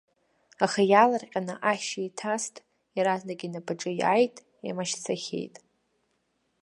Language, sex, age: Abkhazian, female, under 19